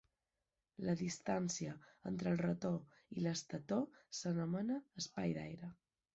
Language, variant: Catalan, Balear